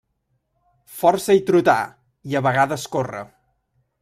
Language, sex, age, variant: Catalan, male, 19-29, Central